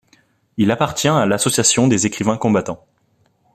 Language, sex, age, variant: French, male, 19-29, Français de métropole